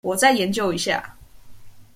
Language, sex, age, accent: Chinese, female, 19-29, 出生地：臺北市